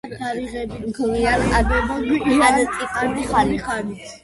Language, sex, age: Georgian, female, 19-29